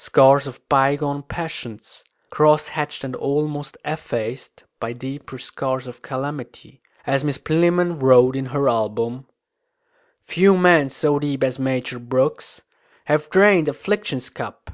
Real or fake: real